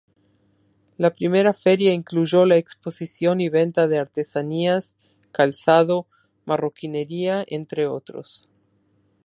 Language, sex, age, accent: Spanish, female, 50-59, Rioplatense: Argentina, Uruguay, este de Bolivia, Paraguay